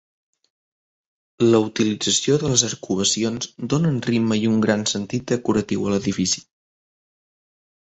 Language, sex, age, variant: Catalan, male, under 19, Septentrional